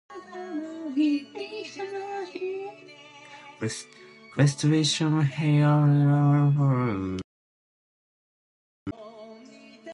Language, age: English, under 19